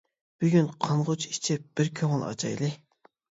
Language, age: Uyghur, 19-29